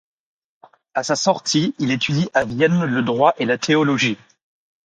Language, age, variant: French, under 19, Français de métropole